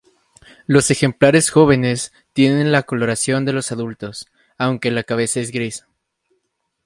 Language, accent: Spanish, México